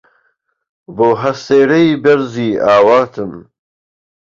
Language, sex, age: Central Kurdish, male, 19-29